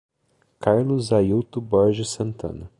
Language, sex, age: Portuguese, male, 30-39